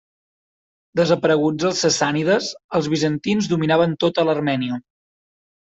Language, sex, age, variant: Catalan, male, 19-29, Central